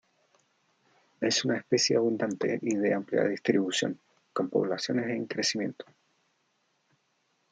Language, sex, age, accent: Spanish, male, 19-29, Chileno: Chile, Cuyo